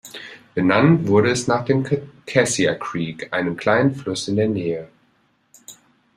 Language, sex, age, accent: German, male, 19-29, Deutschland Deutsch